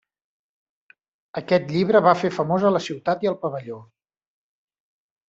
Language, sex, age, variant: Catalan, male, 40-49, Central